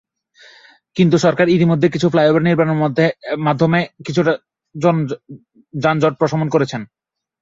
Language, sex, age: Bengali, male, 19-29